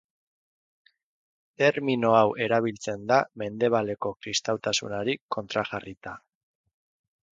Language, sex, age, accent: Basque, male, 30-39, Erdialdekoa edo Nafarra (Gipuzkoa, Nafarroa)